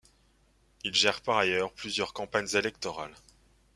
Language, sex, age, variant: French, male, 30-39, Français de métropole